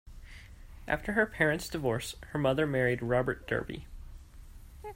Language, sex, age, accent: English, male, 19-29, United States English